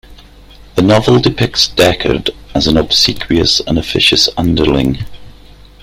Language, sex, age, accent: English, male, 40-49, Scottish English